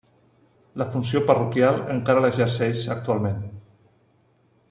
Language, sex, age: Catalan, male, 40-49